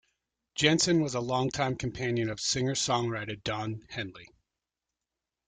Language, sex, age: English, male, 30-39